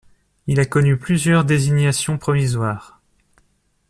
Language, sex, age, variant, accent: French, male, 40-49, Français d'Europe, Français de Suisse